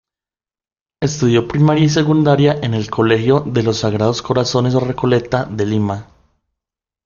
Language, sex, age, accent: Spanish, male, 19-29, Caribe: Cuba, Venezuela, Puerto Rico, República Dominicana, Panamá, Colombia caribeña, México caribeño, Costa del golfo de México